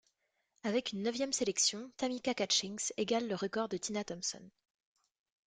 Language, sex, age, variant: French, female, 19-29, Français de métropole